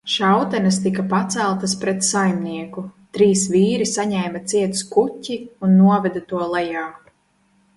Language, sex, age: Latvian, female, 19-29